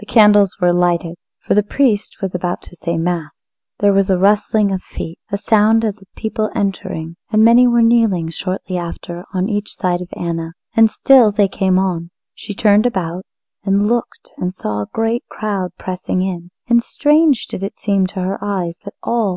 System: none